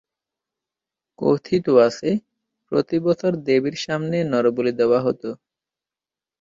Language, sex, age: Bengali, male, 19-29